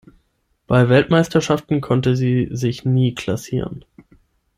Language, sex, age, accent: German, male, 19-29, Deutschland Deutsch